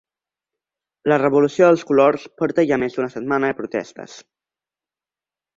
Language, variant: Catalan, Central